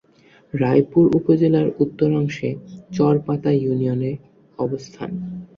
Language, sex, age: Bengali, male, under 19